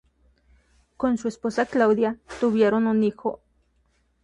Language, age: Spanish, 30-39